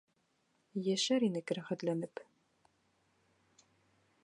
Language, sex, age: Bashkir, female, 19-29